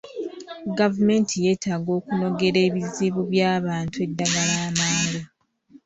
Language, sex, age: Ganda, female, 19-29